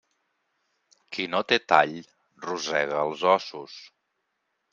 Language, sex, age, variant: Catalan, male, 40-49, Central